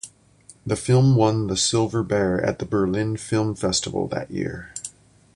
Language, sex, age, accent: English, male, 60-69, United States English